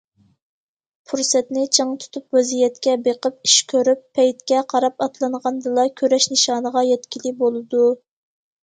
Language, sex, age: Uyghur, female, 19-29